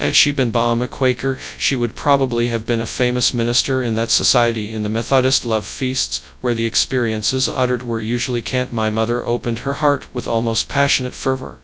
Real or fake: fake